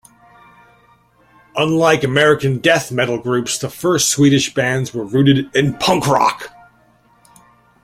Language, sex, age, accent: English, male, 40-49, Canadian English